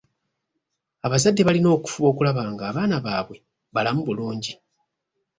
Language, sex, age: Ganda, male, 30-39